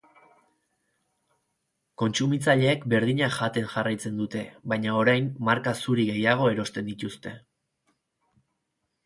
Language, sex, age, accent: Basque, male, 30-39, Erdialdekoa edo Nafarra (Gipuzkoa, Nafarroa)